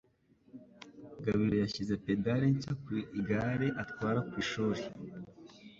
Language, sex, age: Kinyarwanda, male, 19-29